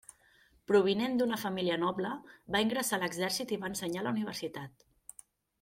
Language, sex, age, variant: Catalan, female, 30-39, Central